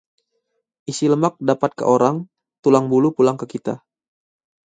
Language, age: Indonesian, 19-29